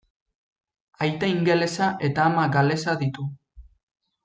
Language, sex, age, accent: Basque, male, 19-29, Mendebalekoa (Araba, Bizkaia, Gipuzkoako mendebaleko herri batzuk)